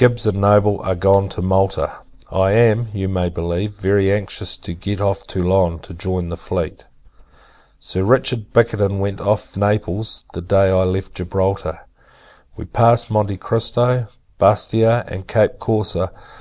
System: none